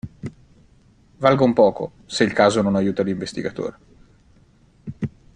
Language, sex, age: Italian, male, 19-29